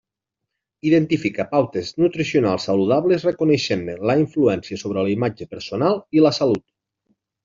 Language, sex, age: Catalan, male, 40-49